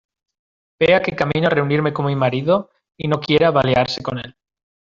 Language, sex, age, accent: Spanish, male, 19-29, España: Norte peninsular (Asturias, Castilla y León, Cantabria, País Vasco, Navarra, Aragón, La Rioja, Guadalajara, Cuenca)